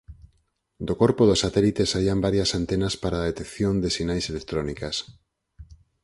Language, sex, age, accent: Galician, male, 40-49, Normativo (estándar)